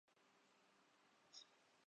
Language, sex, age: Urdu, male, 19-29